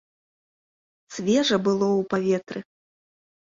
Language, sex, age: Belarusian, female, 30-39